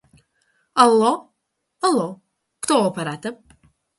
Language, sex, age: Russian, female, under 19